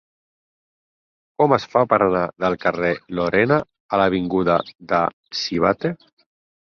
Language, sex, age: Catalan, male, 40-49